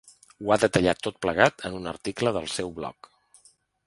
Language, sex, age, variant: Catalan, male, 50-59, Central